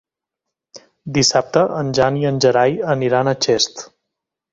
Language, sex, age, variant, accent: Catalan, male, 19-29, Central, central